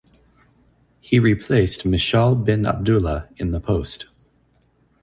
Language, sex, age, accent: English, male, 40-49, United States English